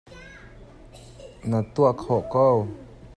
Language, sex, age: Hakha Chin, male, 19-29